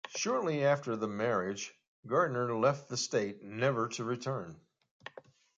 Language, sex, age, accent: English, male, 70-79, United States English